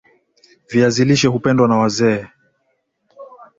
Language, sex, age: Swahili, male, 19-29